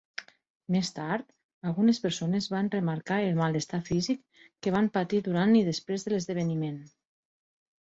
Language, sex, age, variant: Catalan, female, 50-59, Septentrional